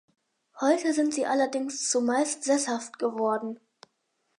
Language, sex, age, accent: German, male, under 19, Deutschland Deutsch